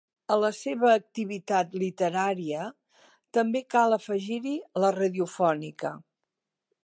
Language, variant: Catalan, Central